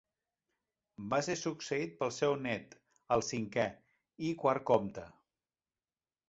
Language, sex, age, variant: Catalan, male, 40-49, Central